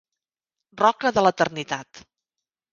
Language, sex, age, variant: Catalan, female, 50-59, Nord-Occidental